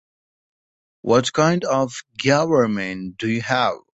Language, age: English, 30-39